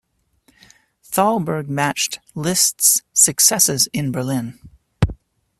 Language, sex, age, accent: English, male, 30-39, United States English